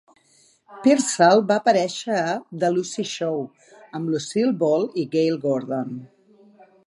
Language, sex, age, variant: Catalan, female, 50-59, Central